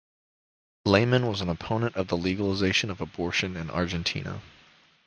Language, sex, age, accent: English, male, 19-29, United States English